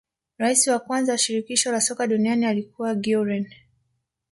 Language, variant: Swahili, Kiswahili cha Bara ya Tanzania